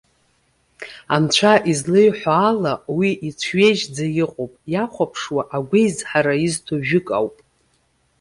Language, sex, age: Abkhazian, female, 40-49